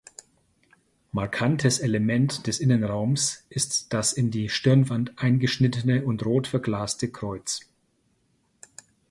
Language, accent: German, Deutschland Deutsch